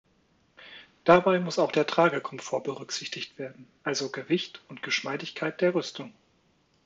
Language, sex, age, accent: German, male, 40-49, Deutschland Deutsch